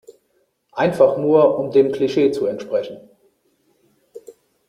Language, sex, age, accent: German, male, 30-39, Deutschland Deutsch